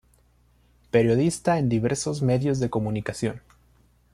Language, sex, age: Spanish, male, 19-29